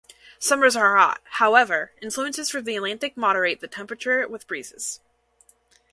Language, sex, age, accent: English, female, 19-29, United States English